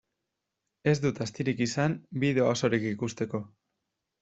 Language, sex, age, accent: Basque, male, 19-29, Mendebalekoa (Araba, Bizkaia, Gipuzkoako mendebaleko herri batzuk)